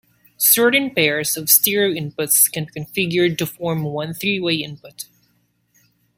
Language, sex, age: English, male, 19-29